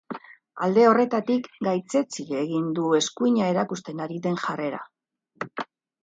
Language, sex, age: Basque, female, 60-69